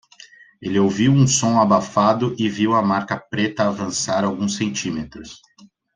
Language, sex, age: Portuguese, male, 30-39